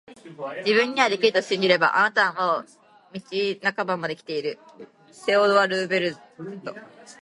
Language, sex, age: Japanese, female, 19-29